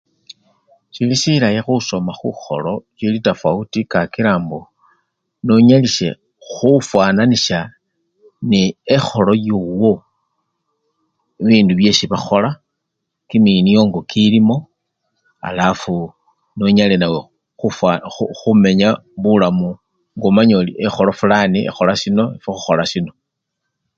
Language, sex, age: Luyia, male, 60-69